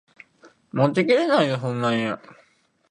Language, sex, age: Japanese, male, 19-29